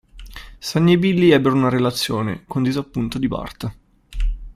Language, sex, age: Italian, male, 19-29